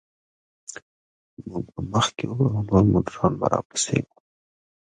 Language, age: Pashto, 19-29